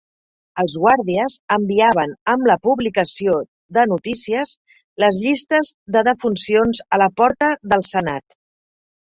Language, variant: Catalan, Central